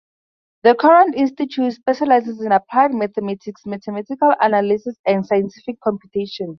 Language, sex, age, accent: English, female, under 19, Southern African (South Africa, Zimbabwe, Namibia)